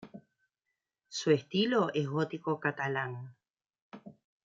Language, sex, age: Spanish, female, 50-59